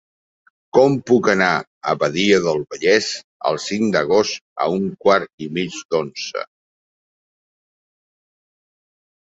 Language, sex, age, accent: Catalan, male, 60-69, aprenent (recent, des del castellà)